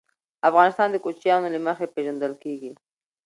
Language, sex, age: Pashto, female, 19-29